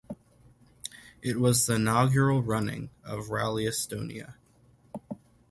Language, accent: English, United States English